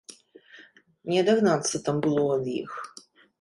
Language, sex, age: Belarusian, female, 30-39